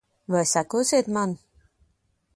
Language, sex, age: Latvian, female, 30-39